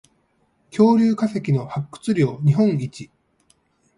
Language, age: Japanese, 50-59